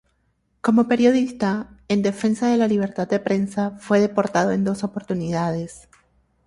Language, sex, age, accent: Spanish, female, 19-29, Caribe: Cuba, Venezuela, Puerto Rico, República Dominicana, Panamá, Colombia caribeña, México caribeño, Costa del golfo de México